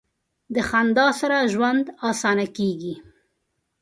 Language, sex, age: Pashto, female, 40-49